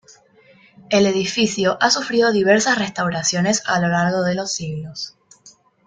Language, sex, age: Spanish, female, under 19